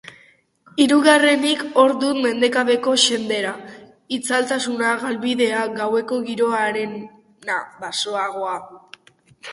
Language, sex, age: Basque, female, under 19